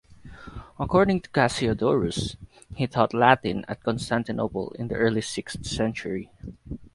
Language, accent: English, Filipino